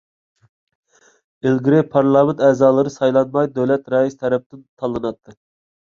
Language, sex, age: Uyghur, male, 19-29